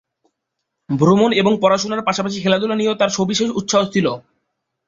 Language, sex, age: Bengali, male, 19-29